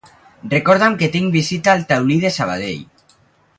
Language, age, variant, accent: Catalan, under 19, Valencià septentrional, valencià